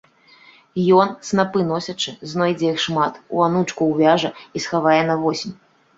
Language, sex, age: Belarusian, female, 30-39